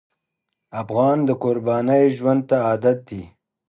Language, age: Pashto, 30-39